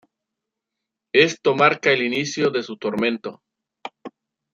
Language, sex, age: Spanish, male, 40-49